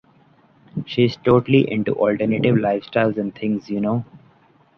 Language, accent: English, India and South Asia (India, Pakistan, Sri Lanka)